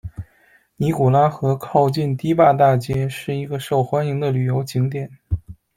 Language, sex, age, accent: Chinese, male, 30-39, 出生地：北京市